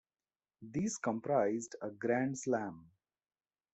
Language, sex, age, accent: English, male, 40-49, India and South Asia (India, Pakistan, Sri Lanka)